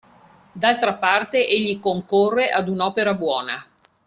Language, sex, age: Italian, female, 50-59